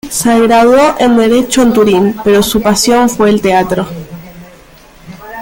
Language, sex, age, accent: Spanish, female, 19-29, Rioplatense: Argentina, Uruguay, este de Bolivia, Paraguay